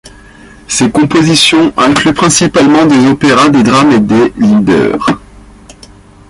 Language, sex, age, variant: French, male, 30-39, Français de métropole